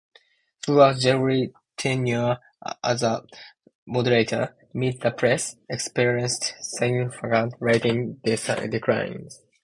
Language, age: English, 19-29